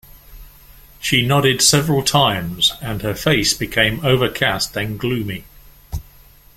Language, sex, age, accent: English, male, 60-69, England English